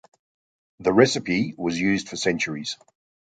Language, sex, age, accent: English, male, 60-69, Australian English